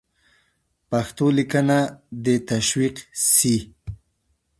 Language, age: Pashto, 30-39